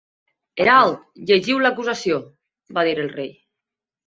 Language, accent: Catalan, Tortosí